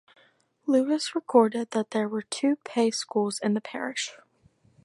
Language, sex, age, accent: English, female, under 19, United States English